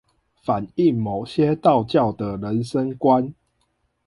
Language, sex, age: Chinese, male, 19-29